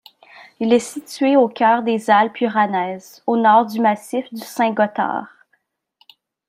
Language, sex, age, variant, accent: French, female, 19-29, Français d'Amérique du Nord, Français du Canada